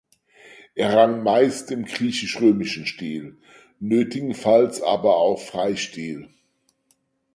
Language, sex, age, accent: German, male, 50-59, Deutschland Deutsch